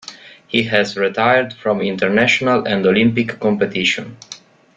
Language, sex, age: English, male, 19-29